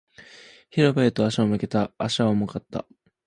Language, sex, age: Japanese, male, under 19